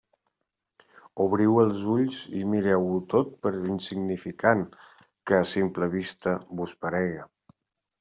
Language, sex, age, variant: Catalan, male, 40-49, Central